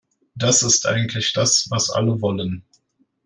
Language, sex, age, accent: German, male, 19-29, Deutschland Deutsch